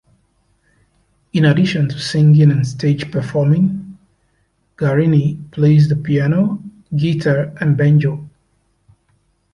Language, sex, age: English, male, 30-39